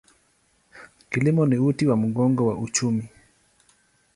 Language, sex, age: Swahili, male, 30-39